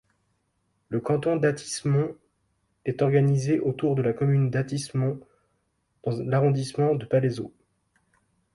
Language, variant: French, Français de métropole